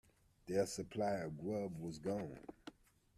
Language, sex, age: English, male, 50-59